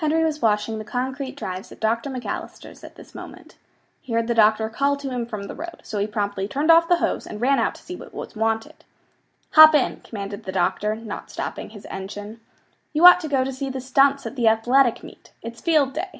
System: none